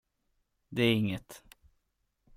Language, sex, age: Swedish, male, 19-29